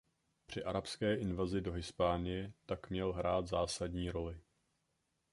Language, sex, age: Czech, male, 19-29